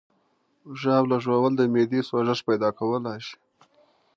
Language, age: Pashto, 30-39